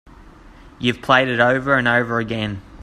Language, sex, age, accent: English, male, 19-29, Australian English